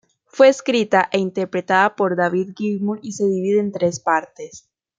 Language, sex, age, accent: Spanish, female, 19-29, Caribe: Cuba, Venezuela, Puerto Rico, República Dominicana, Panamá, Colombia caribeña, México caribeño, Costa del golfo de México